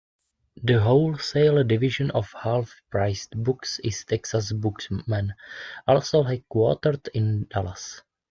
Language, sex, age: English, male, 19-29